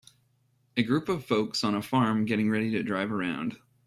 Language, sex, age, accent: English, male, 30-39, United States English